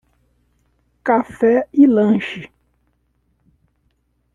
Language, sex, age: Portuguese, male, 30-39